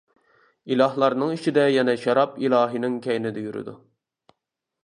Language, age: Uyghur, 30-39